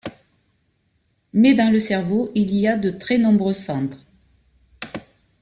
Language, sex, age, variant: French, female, 50-59, Français de métropole